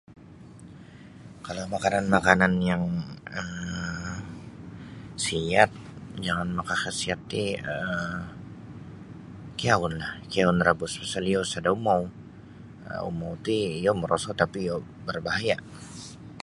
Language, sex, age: Sabah Bisaya, male, 19-29